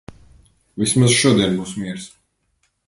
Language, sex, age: Latvian, male, 30-39